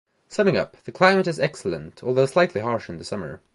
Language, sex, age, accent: English, male, under 19, England English